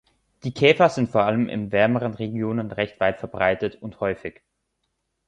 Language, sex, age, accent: German, male, 19-29, Schweizerdeutsch